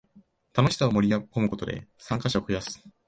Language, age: Japanese, 19-29